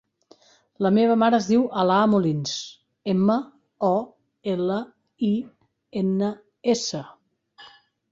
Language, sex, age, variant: Catalan, female, 30-39, Central